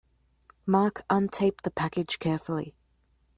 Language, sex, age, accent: English, female, 30-39, Australian English